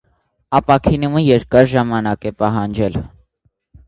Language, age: Armenian, 19-29